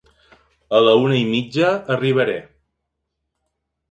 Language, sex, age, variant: Catalan, male, 40-49, Balear